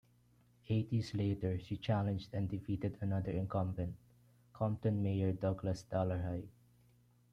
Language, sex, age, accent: English, male, 19-29, Filipino